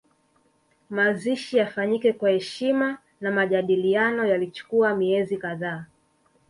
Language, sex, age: Swahili, female, 19-29